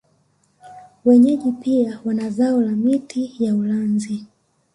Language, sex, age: Swahili, female, 19-29